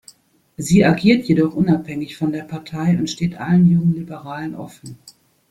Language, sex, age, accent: German, female, 50-59, Deutschland Deutsch